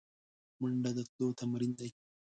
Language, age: Pashto, 19-29